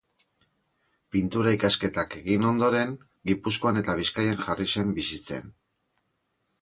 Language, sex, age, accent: Basque, male, 50-59, Mendebalekoa (Araba, Bizkaia, Gipuzkoako mendebaleko herri batzuk)